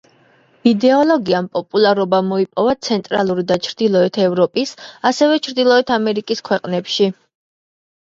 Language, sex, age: Georgian, female, 30-39